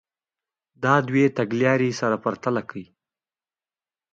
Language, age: Pashto, under 19